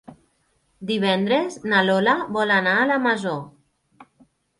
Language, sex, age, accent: Catalan, female, 30-39, valencià